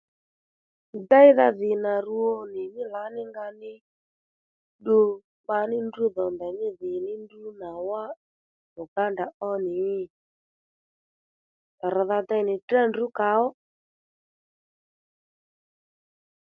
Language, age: Lendu, 19-29